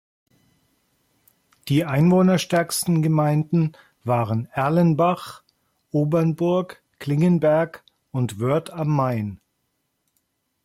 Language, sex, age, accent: German, male, 50-59, Deutschland Deutsch